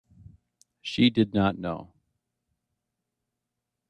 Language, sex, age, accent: English, male, 30-39, United States English